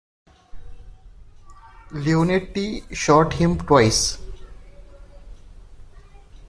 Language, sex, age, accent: English, male, 19-29, India and South Asia (India, Pakistan, Sri Lanka)